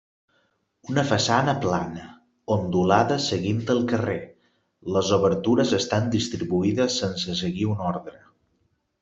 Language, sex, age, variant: Catalan, male, 40-49, Balear